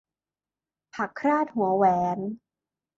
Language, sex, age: Thai, female, 19-29